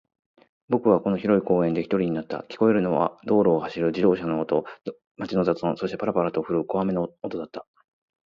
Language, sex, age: Japanese, male, 40-49